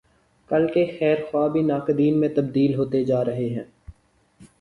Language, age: Urdu, 19-29